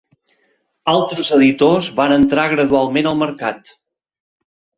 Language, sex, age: Catalan, male, 50-59